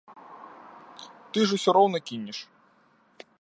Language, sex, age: Belarusian, male, 19-29